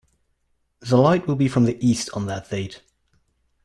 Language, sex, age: English, male, 30-39